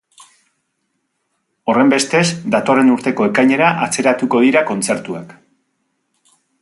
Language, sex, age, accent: Basque, male, 50-59, Mendebalekoa (Araba, Bizkaia, Gipuzkoako mendebaleko herri batzuk)